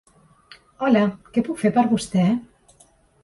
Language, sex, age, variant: Catalan, female, 40-49, Central